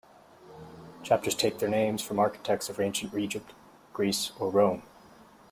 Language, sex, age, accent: English, male, 19-29, United States English